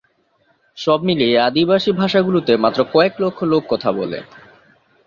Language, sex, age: Bengali, male, 19-29